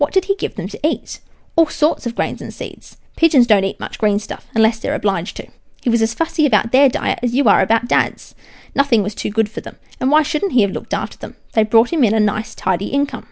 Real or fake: real